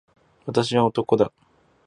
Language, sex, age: Japanese, male, 19-29